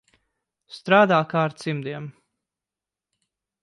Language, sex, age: Latvian, male, 30-39